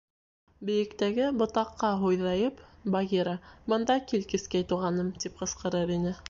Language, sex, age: Bashkir, female, 19-29